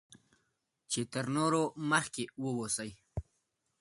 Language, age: Pashto, under 19